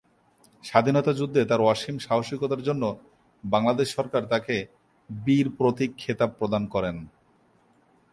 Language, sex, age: Bengali, male, 30-39